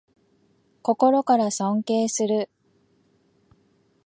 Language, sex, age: Japanese, female, 40-49